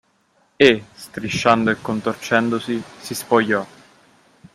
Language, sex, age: Italian, male, 19-29